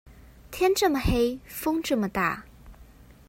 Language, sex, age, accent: Chinese, female, 19-29, 出生地：臺北市